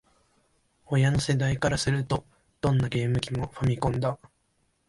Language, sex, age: Japanese, male, 19-29